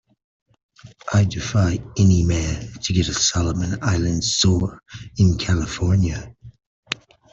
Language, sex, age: English, male, 30-39